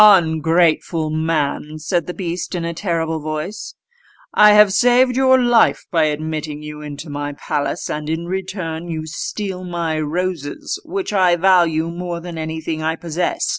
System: none